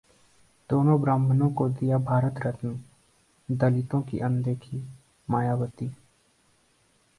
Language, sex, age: Hindi, male, 30-39